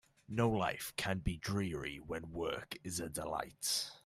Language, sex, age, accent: English, male, under 19, England English